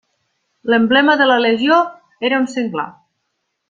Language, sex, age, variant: Catalan, female, 19-29, Nord-Occidental